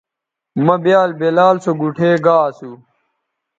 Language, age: Bateri, 19-29